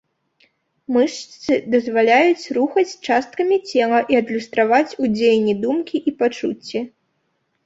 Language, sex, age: Belarusian, female, under 19